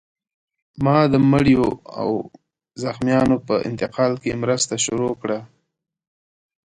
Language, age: Pashto, 19-29